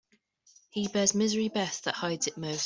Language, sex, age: English, female, 30-39